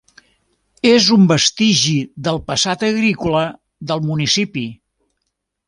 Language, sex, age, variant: Catalan, male, 70-79, Central